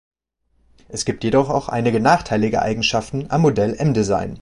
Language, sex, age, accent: German, male, 19-29, Deutschland Deutsch